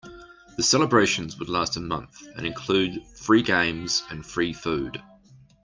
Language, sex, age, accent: English, male, 40-49, New Zealand English